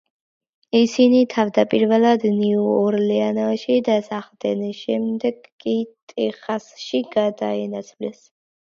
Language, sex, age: Georgian, female, under 19